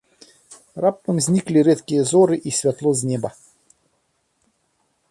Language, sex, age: Belarusian, male, 40-49